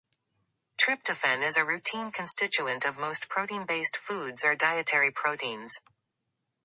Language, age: English, under 19